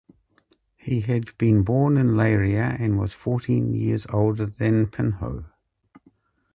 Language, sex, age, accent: English, male, 60-69, New Zealand English